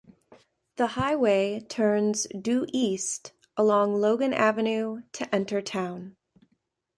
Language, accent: English, United States English